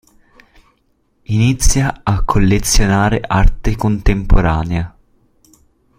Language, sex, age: Italian, male, 19-29